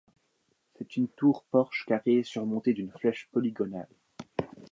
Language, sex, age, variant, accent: French, male, 19-29, Français d'Europe, Français de Suisse